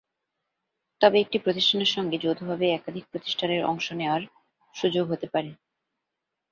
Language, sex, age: Bengali, female, 19-29